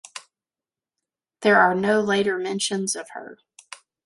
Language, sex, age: English, female, 40-49